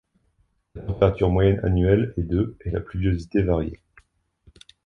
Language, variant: French, Français de métropole